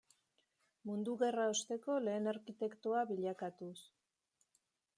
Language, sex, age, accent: Basque, female, 50-59, Mendebalekoa (Araba, Bizkaia, Gipuzkoako mendebaleko herri batzuk)